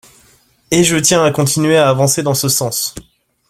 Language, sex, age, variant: French, male, 19-29, Français de métropole